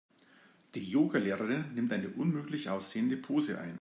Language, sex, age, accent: German, male, 50-59, Deutschland Deutsch